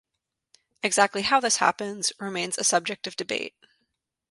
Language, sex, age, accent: English, female, 19-29, United States English